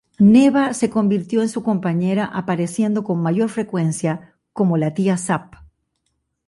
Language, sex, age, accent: Spanish, female, 60-69, Caribe: Cuba, Venezuela, Puerto Rico, República Dominicana, Panamá, Colombia caribeña, México caribeño, Costa del golfo de México